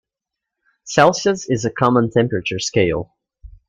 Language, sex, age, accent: English, male, under 19, United States English